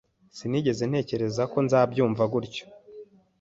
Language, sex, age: Kinyarwanda, male, 19-29